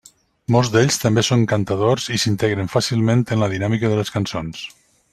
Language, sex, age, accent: Catalan, male, 50-59, valencià